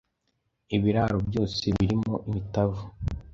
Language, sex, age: Kinyarwanda, male, under 19